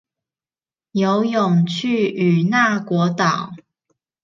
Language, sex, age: Chinese, female, 30-39